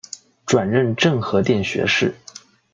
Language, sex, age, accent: Chinese, male, 19-29, 出生地：广东省